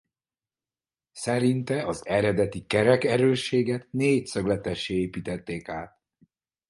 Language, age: Hungarian, 40-49